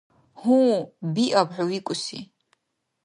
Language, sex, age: Dargwa, female, 19-29